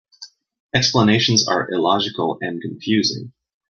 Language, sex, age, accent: English, male, 30-39, Canadian English